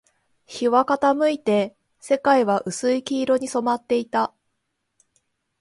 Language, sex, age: Japanese, female, 30-39